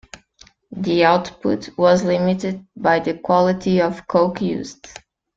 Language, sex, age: English, female, 19-29